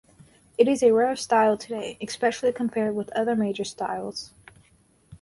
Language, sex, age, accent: English, female, 19-29, United States English